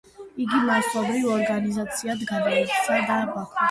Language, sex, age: Georgian, female, 19-29